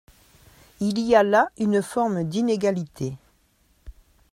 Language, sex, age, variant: French, female, 60-69, Français de métropole